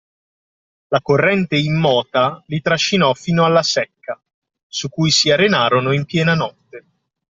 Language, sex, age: Italian, male, 30-39